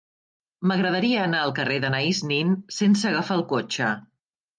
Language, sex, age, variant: Catalan, female, 50-59, Central